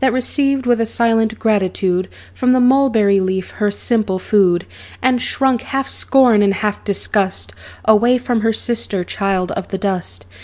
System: none